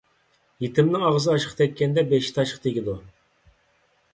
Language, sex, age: Uyghur, male, 30-39